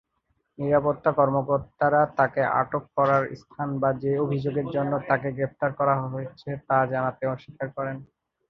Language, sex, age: Bengali, male, 19-29